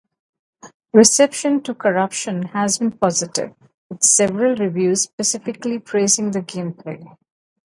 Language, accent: English, India and South Asia (India, Pakistan, Sri Lanka)